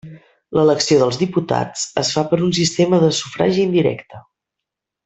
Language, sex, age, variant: Catalan, female, 40-49, Central